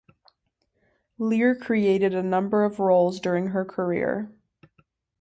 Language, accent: English, United States English